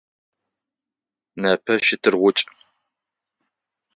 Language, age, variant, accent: Adyghe, 40-49, Адыгабзэ (Кирил, пстэумэ зэдыряе), Бжъэдыгъу (Bjeduğ)